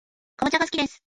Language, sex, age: Japanese, female, 30-39